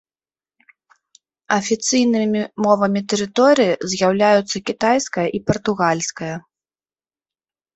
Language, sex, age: Belarusian, female, 30-39